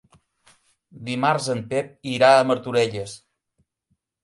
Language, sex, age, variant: Catalan, male, 30-39, Central